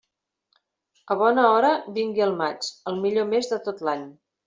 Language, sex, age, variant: Catalan, female, 50-59, Central